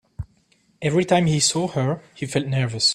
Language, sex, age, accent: English, male, 30-39, England English